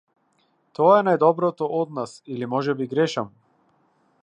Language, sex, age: Macedonian, female, 19-29